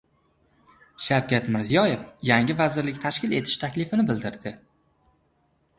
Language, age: Uzbek, 19-29